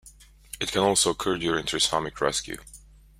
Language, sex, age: English, male, 19-29